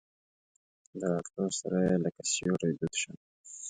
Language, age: Pashto, 19-29